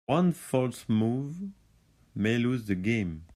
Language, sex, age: English, male, 40-49